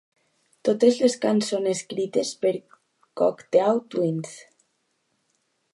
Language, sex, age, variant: Catalan, female, under 19, Alacantí